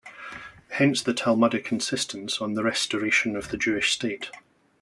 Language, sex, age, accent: English, male, 40-49, Scottish English